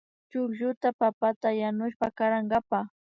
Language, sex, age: Imbabura Highland Quichua, female, 19-29